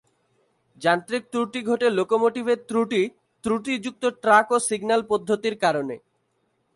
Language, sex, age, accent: Bengali, male, 19-29, fluent